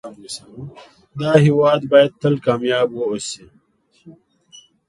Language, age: Pashto, 30-39